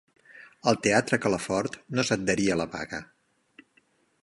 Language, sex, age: Catalan, male, 50-59